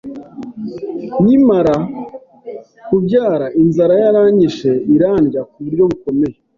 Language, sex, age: Kinyarwanda, male, 30-39